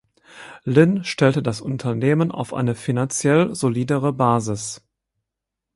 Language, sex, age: German, male, 50-59